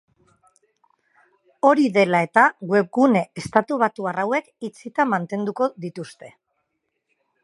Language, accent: Basque, Mendebalekoa (Araba, Bizkaia, Gipuzkoako mendebaleko herri batzuk)